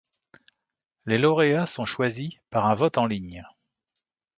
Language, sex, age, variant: French, male, 50-59, Français de métropole